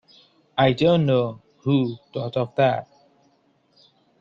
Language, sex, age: English, male, 19-29